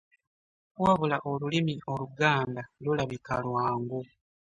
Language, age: Ganda, 19-29